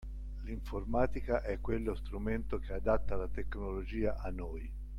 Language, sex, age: Italian, male, 60-69